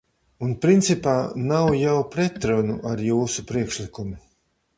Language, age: Latvian, 50-59